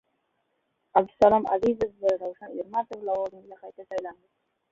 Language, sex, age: Uzbek, male, under 19